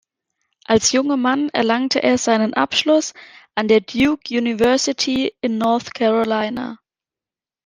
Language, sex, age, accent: German, female, 19-29, Deutschland Deutsch